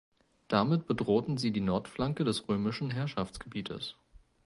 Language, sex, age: German, male, 19-29